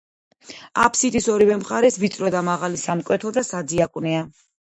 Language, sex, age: Georgian, female, 40-49